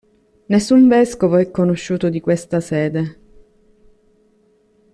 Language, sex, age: Italian, female, 30-39